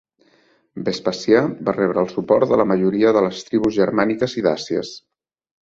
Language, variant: Catalan, Central